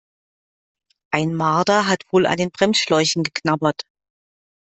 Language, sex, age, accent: German, female, 50-59, Deutschland Deutsch